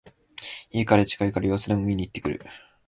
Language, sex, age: Japanese, male, 19-29